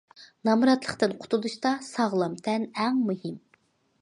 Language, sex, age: Uyghur, female, 19-29